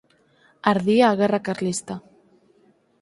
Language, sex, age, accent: Galician, female, 19-29, Neofalante